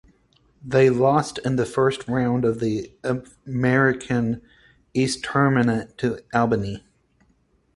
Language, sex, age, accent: English, male, 30-39, United States English